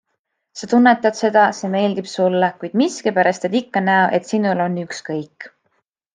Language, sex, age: Estonian, female, 19-29